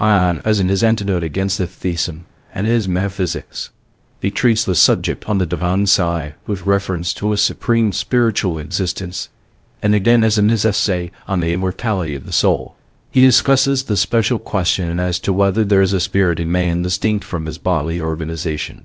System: TTS, VITS